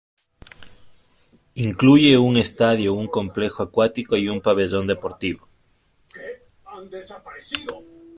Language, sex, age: Spanish, male, 30-39